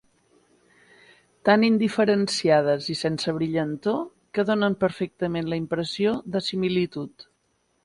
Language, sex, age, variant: Catalan, female, 50-59, Central